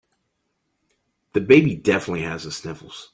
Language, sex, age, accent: English, male, 30-39, United States English